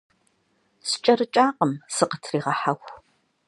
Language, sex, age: Kabardian, female, 40-49